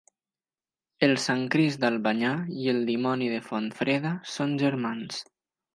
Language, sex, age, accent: Catalan, male, 19-29, valencià